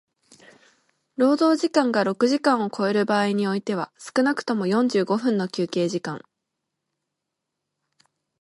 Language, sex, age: Japanese, female, 19-29